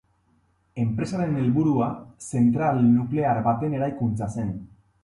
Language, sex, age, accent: Basque, male, 30-39, Erdialdekoa edo Nafarra (Gipuzkoa, Nafarroa)